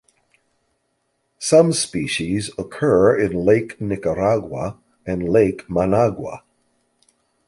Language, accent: English, United States English